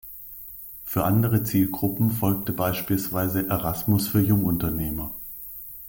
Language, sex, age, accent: German, male, 40-49, Deutschland Deutsch